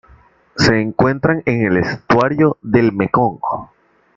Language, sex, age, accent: Spanish, male, 19-29, Caribe: Cuba, Venezuela, Puerto Rico, República Dominicana, Panamá, Colombia caribeña, México caribeño, Costa del golfo de México